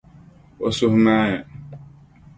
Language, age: Dagbani, 30-39